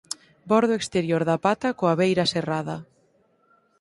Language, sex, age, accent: Galician, female, 19-29, Oriental (común en zona oriental)